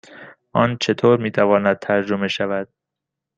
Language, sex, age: Persian, male, 19-29